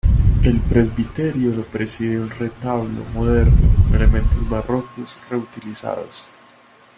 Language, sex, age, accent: Spanish, male, 30-39, Andino-Pacífico: Colombia, Perú, Ecuador, oeste de Bolivia y Venezuela andina